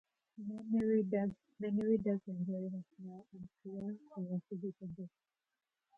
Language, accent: English, United States English